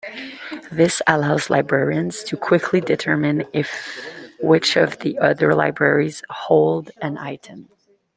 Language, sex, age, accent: English, female, 19-29, Canadian English